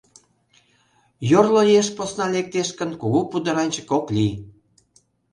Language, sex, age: Mari, male, 50-59